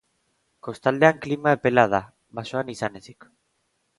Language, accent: Basque, Erdialdekoa edo Nafarra (Gipuzkoa, Nafarroa)